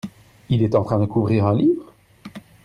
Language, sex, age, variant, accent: French, male, 30-39, Français d'Europe, Français de Belgique